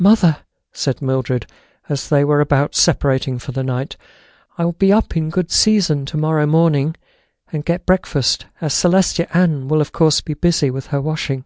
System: none